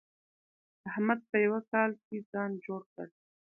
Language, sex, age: Pashto, female, 19-29